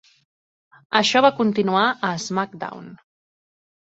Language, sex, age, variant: Catalan, female, 19-29, Central